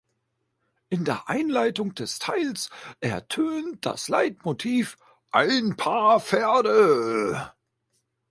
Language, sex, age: German, male, 40-49